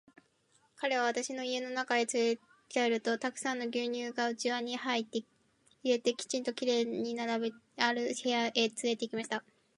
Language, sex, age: Japanese, female, 19-29